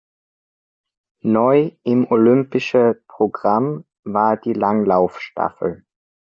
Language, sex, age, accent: German, male, under 19, Österreichisches Deutsch